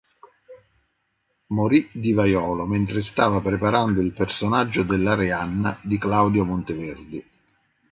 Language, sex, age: Italian, male, 50-59